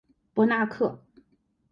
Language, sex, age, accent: Chinese, female, 30-39, 出生地：北京市